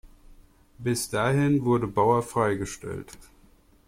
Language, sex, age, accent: German, male, 30-39, Deutschland Deutsch